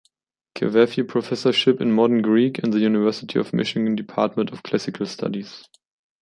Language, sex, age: English, male, 30-39